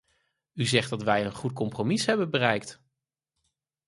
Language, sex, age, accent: Dutch, male, 30-39, Nederlands Nederlands